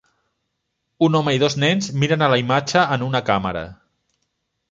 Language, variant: Catalan, Central